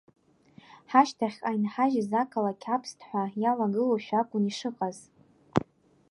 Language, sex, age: Abkhazian, female, 19-29